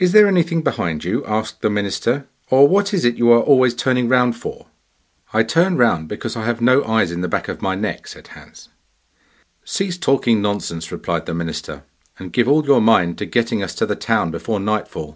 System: none